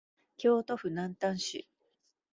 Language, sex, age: Japanese, female, 40-49